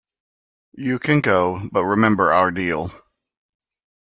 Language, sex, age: English, male, 40-49